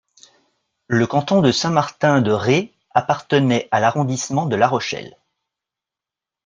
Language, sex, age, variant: French, male, 40-49, Français de métropole